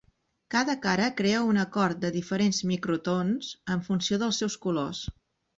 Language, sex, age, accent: Catalan, female, 50-59, Empordanès